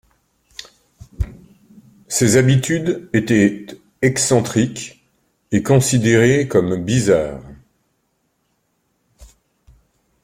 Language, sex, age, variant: French, male, 50-59, Français de métropole